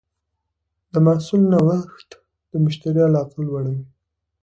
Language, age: Pashto, 19-29